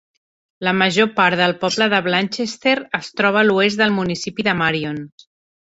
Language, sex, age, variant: Catalan, female, 40-49, Central